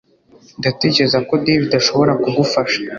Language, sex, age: Kinyarwanda, male, under 19